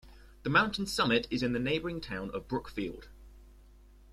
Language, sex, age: English, male, under 19